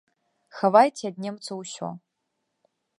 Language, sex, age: Belarusian, female, under 19